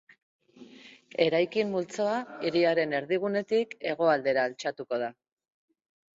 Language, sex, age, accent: Basque, female, 50-59, Mendebalekoa (Araba, Bizkaia, Gipuzkoako mendebaleko herri batzuk)